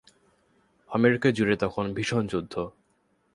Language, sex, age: Bengali, male, under 19